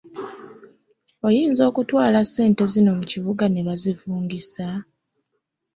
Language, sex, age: Ganda, female, 19-29